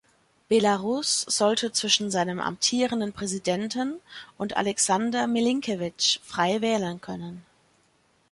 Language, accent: German, Deutschland Deutsch